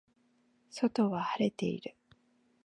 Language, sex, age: Japanese, female, 19-29